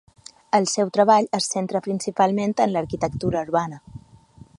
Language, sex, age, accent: Catalan, female, 30-39, balear; central